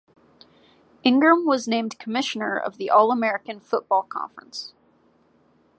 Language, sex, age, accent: English, female, 19-29, United States English